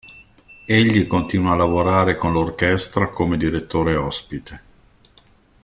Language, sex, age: Italian, male, 50-59